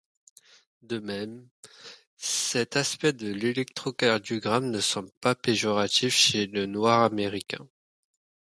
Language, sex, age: French, male, 19-29